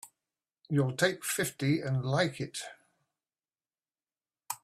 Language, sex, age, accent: English, male, 70-79, England English